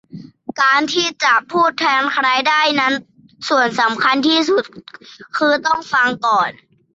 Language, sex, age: Thai, male, 30-39